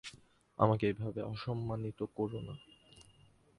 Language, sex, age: Bengali, male, 19-29